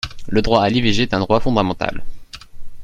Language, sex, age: French, male, under 19